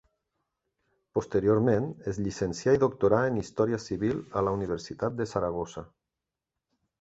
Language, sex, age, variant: Catalan, male, 40-49, Nord-Occidental